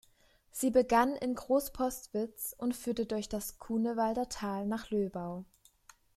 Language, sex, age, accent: German, female, 19-29, Deutschland Deutsch